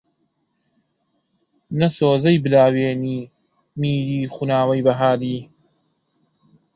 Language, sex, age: Central Kurdish, male, 19-29